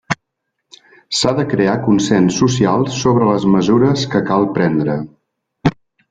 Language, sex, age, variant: Catalan, male, 50-59, Central